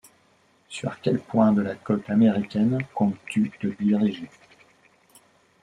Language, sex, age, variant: French, male, 40-49, Français de métropole